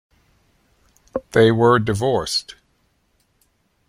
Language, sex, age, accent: English, male, 60-69, United States English